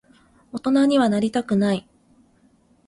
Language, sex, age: Japanese, female, 30-39